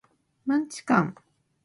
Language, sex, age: Japanese, female, 50-59